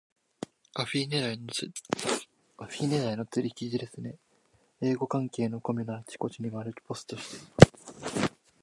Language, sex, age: Japanese, male, under 19